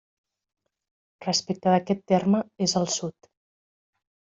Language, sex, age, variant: Catalan, female, 40-49, Central